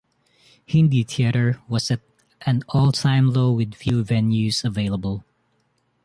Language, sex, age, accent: English, male, 19-29, Filipino